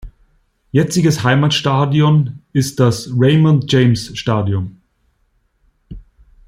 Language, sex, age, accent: German, male, 30-39, Deutschland Deutsch